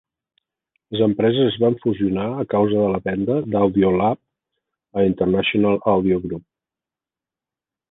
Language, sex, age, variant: Catalan, male, 50-59, Central